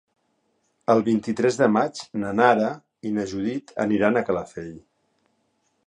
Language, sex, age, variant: Catalan, male, 50-59, Central